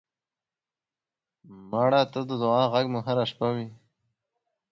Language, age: Pashto, under 19